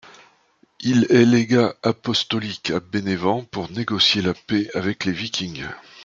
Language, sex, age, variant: French, male, 60-69, Français de métropole